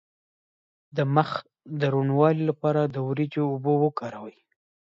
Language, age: Pashto, 19-29